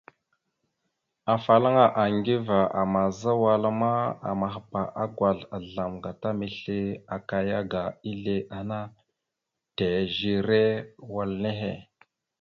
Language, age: Mada (Cameroon), 19-29